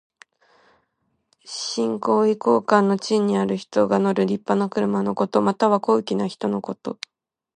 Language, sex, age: Japanese, female, 19-29